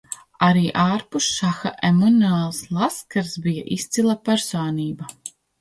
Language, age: Latvian, 30-39